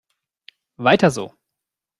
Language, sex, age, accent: German, male, 19-29, Deutschland Deutsch